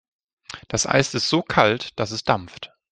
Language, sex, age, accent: German, male, 30-39, Deutschland Deutsch